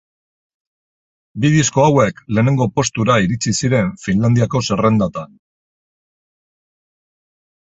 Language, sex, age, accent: Basque, male, 50-59, Mendebalekoa (Araba, Bizkaia, Gipuzkoako mendebaleko herri batzuk)